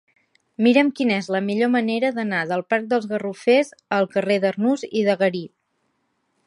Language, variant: Catalan, Central